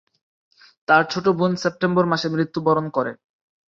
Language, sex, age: Bengali, male, 19-29